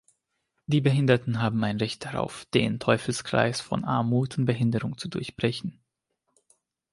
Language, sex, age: German, male, 19-29